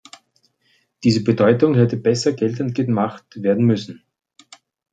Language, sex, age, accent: German, male, 40-49, Österreichisches Deutsch